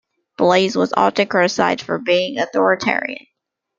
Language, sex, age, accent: English, female, 19-29, United States English